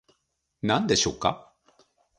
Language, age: Japanese, 50-59